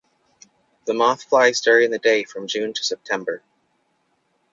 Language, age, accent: English, 19-29, United States English